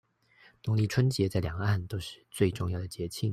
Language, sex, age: Chinese, male, 19-29